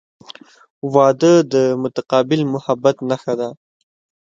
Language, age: Pashto, 19-29